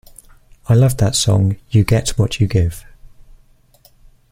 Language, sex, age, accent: English, male, 19-29, England English